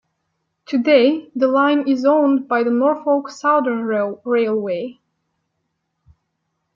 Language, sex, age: English, female, 19-29